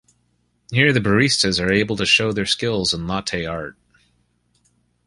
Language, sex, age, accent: English, male, 40-49, United States English